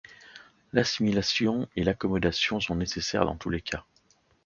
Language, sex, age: French, male, 40-49